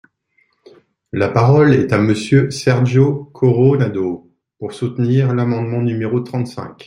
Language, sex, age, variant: French, male, 40-49, Français de métropole